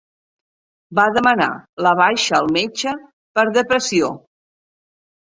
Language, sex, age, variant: Catalan, female, 60-69, Central